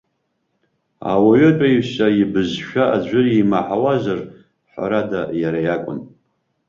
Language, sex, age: Abkhazian, male, 50-59